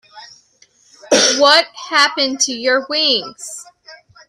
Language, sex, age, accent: English, female, 30-39, United States English